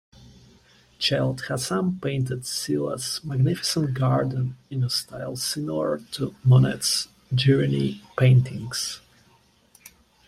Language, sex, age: English, male, 19-29